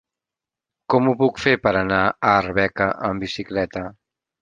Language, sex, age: Catalan, male, 50-59